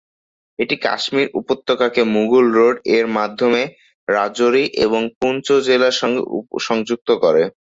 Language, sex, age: Bengali, male, under 19